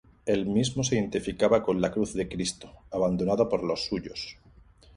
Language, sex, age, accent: Spanish, male, 40-49, España: Sur peninsular (Andalucia, Extremadura, Murcia)